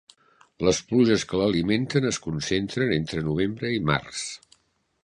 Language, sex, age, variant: Catalan, male, 60-69, Central